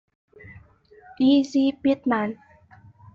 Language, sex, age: English, female, 19-29